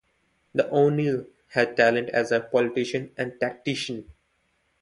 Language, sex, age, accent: English, male, 19-29, India and South Asia (India, Pakistan, Sri Lanka)